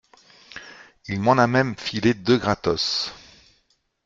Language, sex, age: French, male, 50-59